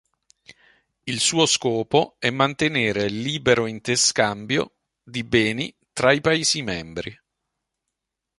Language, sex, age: Italian, male, 40-49